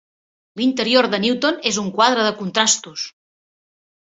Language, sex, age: Catalan, female, 50-59